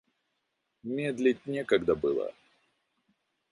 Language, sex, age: Russian, male, 30-39